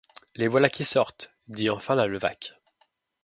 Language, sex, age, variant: French, male, 19-29, Français de métropole